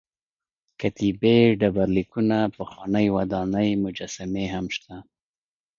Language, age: Pashto, 30-39